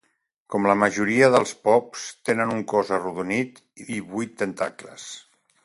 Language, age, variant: Catalan, 60-69, Central